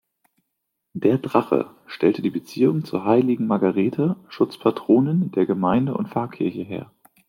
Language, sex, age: German, male, 19-29